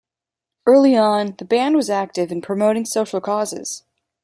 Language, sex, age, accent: English, female, 19-29, United States English